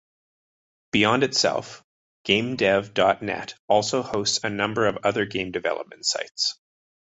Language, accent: English, Canadian English